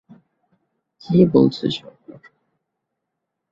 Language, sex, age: Bengali, male, 19-29